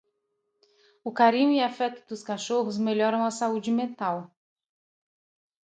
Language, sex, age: Portuguese, female, 30-39